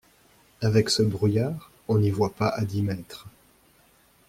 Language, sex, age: French, male, 19-29